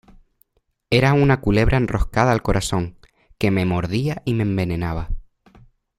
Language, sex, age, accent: Spanish, male, 19-29, España: Islas Canarias